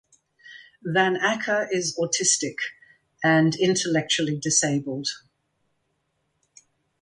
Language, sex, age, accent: English, female, 70-79, England English